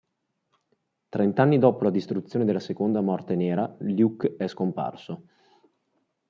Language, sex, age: Italian, male, 30-39